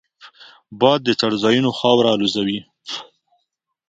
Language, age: Pashto, 30-39